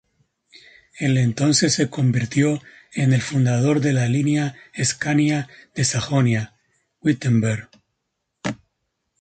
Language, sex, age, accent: Spanish, male, 30-39, España: Centro-Sur peninsular (Madrid, Toledo, Castilla-La Mancha)